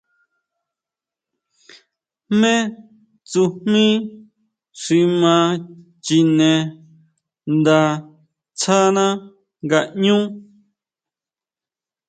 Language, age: Huautla Mazatec, 19-29